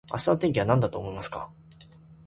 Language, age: Japanese, 19-29